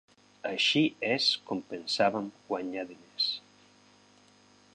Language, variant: Catalan, Central